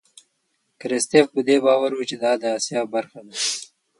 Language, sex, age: Pashto, male, 19-29